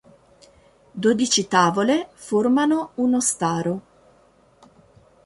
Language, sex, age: Italian, female, 50-59